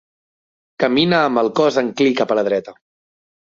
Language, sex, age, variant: Catalan, male, 30-39, Central